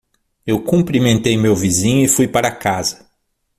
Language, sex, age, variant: Portuguese, male, 40-49, Portuguese (Brasil)